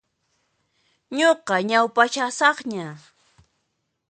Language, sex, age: Puno Quechua, female, 30-39